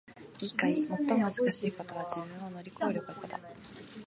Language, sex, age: Japanese, female, 19-29